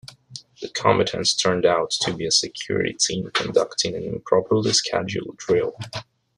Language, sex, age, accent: English, male, under 19, United States English